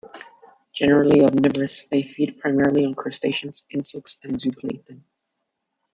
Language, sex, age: English, male, under 19